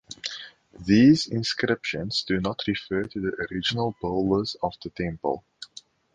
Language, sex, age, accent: English, male, 19-29, Southern African (South Africa, Zimbabwe, Namibia)